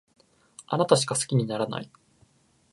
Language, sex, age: Japanese, male, 19-29